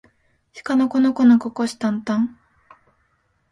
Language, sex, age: Japanese, female, 19-29